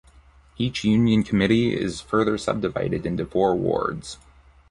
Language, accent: English, United States English